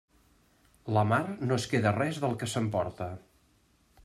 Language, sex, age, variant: Catalan, male, 50-59, Central